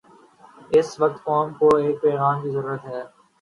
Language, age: Urdu, 19-29